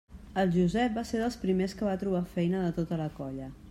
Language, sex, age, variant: Catalan, female, 40-49, Central